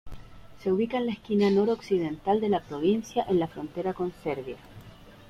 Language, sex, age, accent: Spanish, female, 40-49, Chileno: Chile, Cuyo